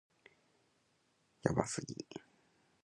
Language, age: Japanese, 19-29